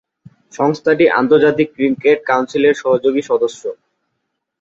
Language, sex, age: Bengali, male, 19-29